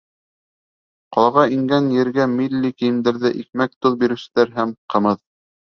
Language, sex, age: Bashkir, male, 19-29